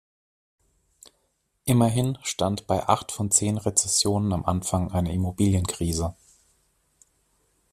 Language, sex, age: German, male, 40-49